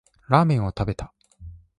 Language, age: Japanese, 19-29